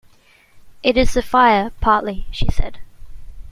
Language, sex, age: English, female, 19-29